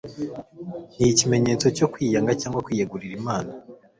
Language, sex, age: Kinyarwanda, male, 19-29